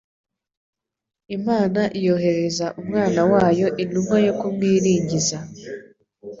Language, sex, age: Kinyarwanda, female, 19-29